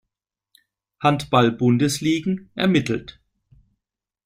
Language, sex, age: German, male, 40-49